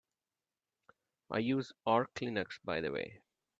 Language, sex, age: English, male, 40-49